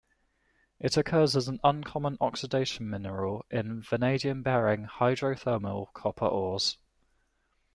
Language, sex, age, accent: English, male, 19-29, England English